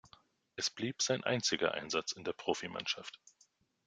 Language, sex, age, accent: German, male, 40-49, Deutschland Deutsch